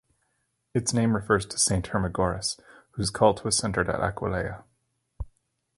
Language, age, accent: English, 30-39, Canadian English